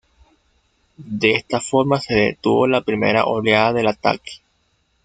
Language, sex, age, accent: Spanish, male, 19-29, Caribe: Cuba, Venezuela, Puerto Rico, República Dominicana, Panamá, Colombia caribeña, México caribeño, Costa del golfo de México